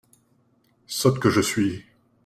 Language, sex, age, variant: French, male, 19-29, Français de métropole